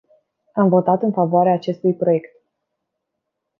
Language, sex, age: Romanian, female, 19-29